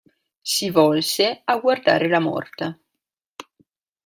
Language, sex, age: Italian, female, 19-29